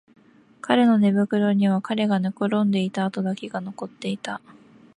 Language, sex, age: Japanese, female, 19-29